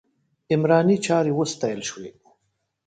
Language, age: Pashto, 40-49